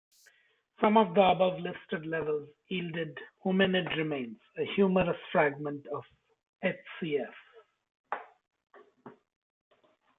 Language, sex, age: English, male, 50-59